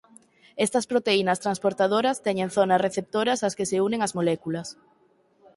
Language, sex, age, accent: Galician, female, 19-29, Central (sen gheada)